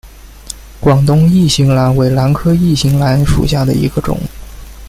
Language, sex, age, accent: Chinese, male, 19-29, 出生地：江苏省